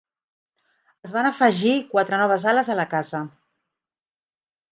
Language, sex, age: Catalan, female, 50-59